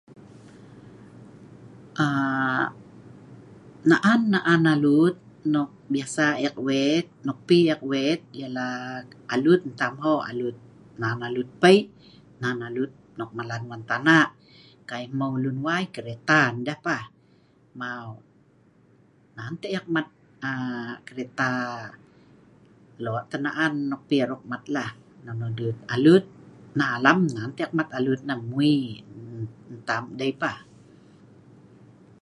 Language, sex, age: Sa'ban, female, 50-59